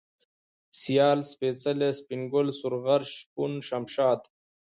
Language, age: Pashto, 40-49